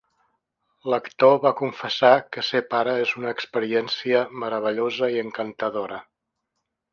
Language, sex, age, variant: Catalan, male, 70-79, Central